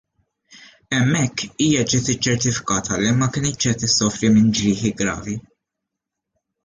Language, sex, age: Maltese, male, 19-29